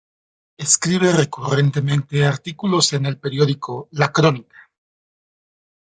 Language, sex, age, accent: Spanish, male, 40-49, México